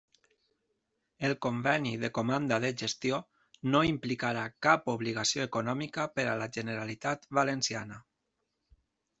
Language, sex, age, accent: Catalan, male, 30-39, valencià